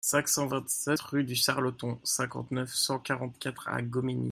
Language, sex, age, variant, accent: French, male, 19-29, Français d'Europe, Français de Belgique